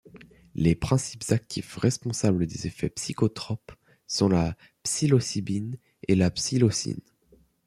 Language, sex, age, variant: French, male, under 19, Français de métropole